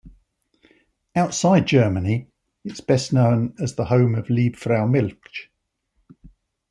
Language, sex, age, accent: English, male, 60-69, England English